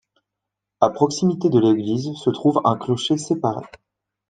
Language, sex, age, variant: French, male, 19-29, Français de métropole